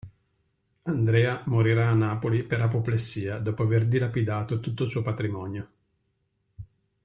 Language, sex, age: Italian, male, 40-49